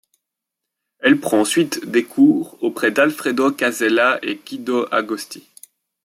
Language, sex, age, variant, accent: French, male, 30-39, Français d'Europe, Français de Belgique